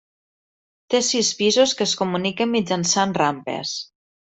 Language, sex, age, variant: Catalan, female, 30-39, Septentrional